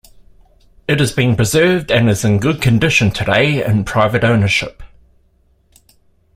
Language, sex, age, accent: English, male, 50-59, New Zealand English